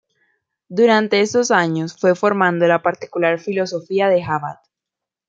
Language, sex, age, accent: Spanish, female, 19-29, Caribe: Cuba, Venezuela, Puerto Rico, República Dominicana, Panamá, Colombia caribeña, México caribeño, Costa del golfo de México